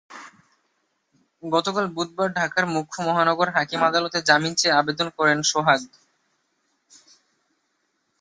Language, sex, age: Bengali, male, 19-29